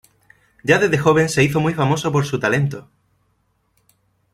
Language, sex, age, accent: Spanish, male, 30-39, España: Sur peninsular (Andalucia, Extremadura, Murcia)